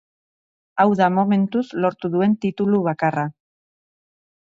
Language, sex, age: Basque, female, 40-49